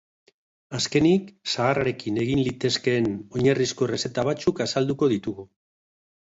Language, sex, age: Basque, male, 60-69